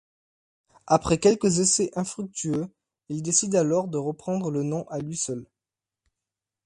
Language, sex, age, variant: French, male, 19-29, Français de métropole